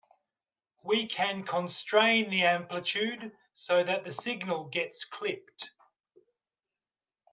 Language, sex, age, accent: English, male, 40-49, Australian English